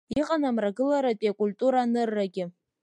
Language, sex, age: Abkhazian, female, under 19